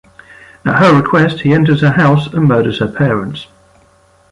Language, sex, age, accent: English, male, 30-39, England English